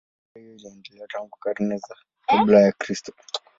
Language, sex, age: Swahili, male, 19-29